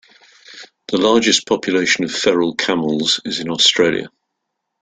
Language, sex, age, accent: English, male, 50-59, England English